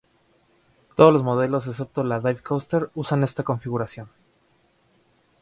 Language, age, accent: Spanish, 19-29, México